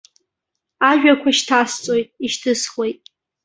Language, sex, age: Abkhazian, female, under 19